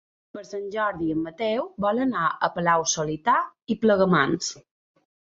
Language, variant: Catalan, Balear